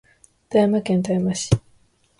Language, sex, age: Japanese, female, 19-29